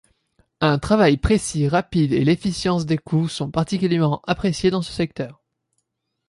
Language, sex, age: French, male, under 19